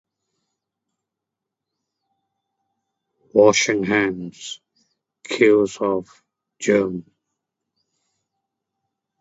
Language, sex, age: English, male, 70-79